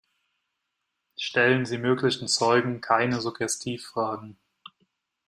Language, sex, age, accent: German, male, 19-29, Deutschland Deutsch